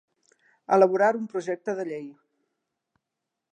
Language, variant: Catalan, Central